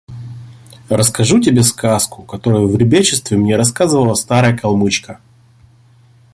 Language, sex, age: Russian, male, 30-39